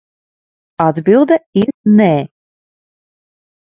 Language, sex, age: Latvian, female, 30-39